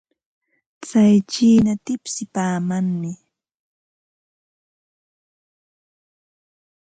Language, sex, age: Ambo-Pasco Quechua, female, 19-29